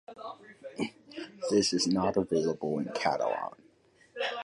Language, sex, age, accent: English, male, under 19, United States English